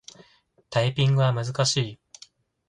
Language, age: Japanese, 19-29